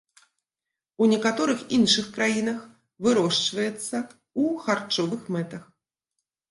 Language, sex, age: Belarusian, female, 40-49